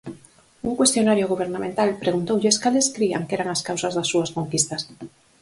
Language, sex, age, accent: Galician, female, 30-39, Normativo (estándar)